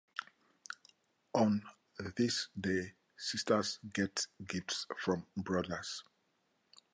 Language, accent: English, England English